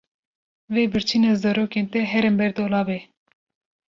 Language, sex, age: Kurdish, female, 19-29